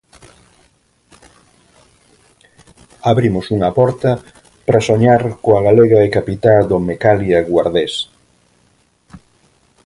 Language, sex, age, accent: Galician, male, 50-59, Normativo (estándar)